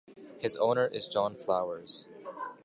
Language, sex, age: English, male, 19-29